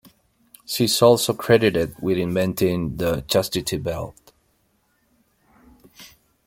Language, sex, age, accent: English, male, 40-49, United States English